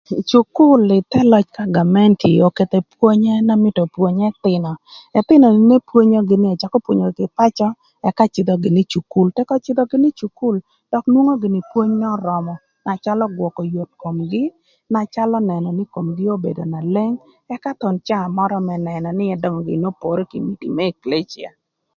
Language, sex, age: Thur, female, 50-59